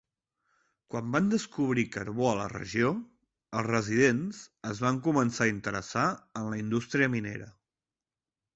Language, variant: Catalan, Central